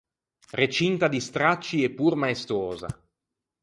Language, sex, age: Italian, male, 30-39